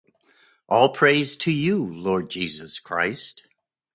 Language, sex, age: English, male, 60-69